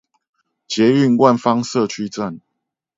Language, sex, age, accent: Chinese, male, 30-39, 出生地：新北市